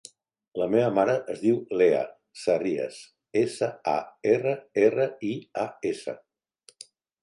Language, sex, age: Catalan, male, 60-69